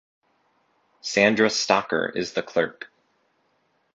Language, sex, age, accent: English, male, 30-39, United States English